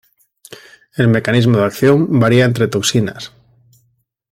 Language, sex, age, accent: Spanish, male, 30-39, España: Norte peninsular (Asturias, Castilla y León, Cantabria, País Vasco, Navarra, Aragón, La Rioja, Guadalajara, Cuenca)